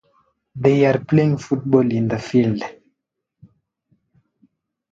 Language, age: English, 19-29